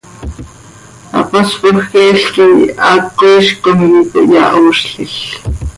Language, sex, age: Seri, female, 40-49